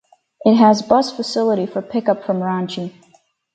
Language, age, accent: English, 19-29, Canadian English